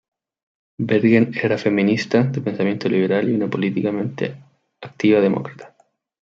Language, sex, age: Spanish, male, 19-29